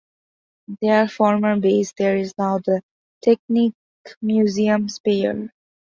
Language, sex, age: English, female, 19-29